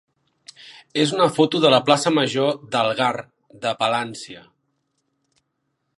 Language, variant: Catalan, Central